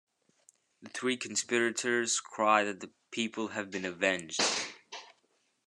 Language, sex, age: English, male, under 19